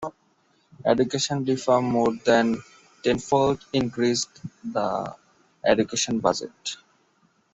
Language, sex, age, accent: English, male, 19-29, India and South Asia (India, Pakistan, Sri Lanka)